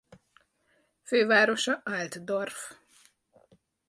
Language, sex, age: Hungarian, female, 40-49